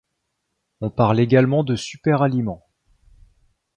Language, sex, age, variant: French, male, 30-39, Français de métropole